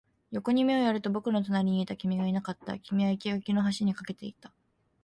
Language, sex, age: Japanese, female, 19-29